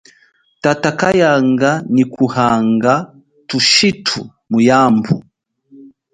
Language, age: Chokwe, 30-39